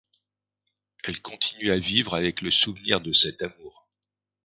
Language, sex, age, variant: French, male, 50-59, Français de métropole